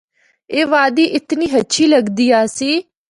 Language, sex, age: Northern Hindko, female, 19-29